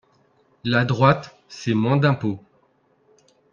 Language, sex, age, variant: French, male, 30-39, Français de métropole